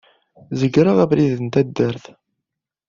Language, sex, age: Kabyle, male, 19-29